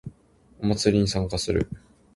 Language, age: Japanese, 19-29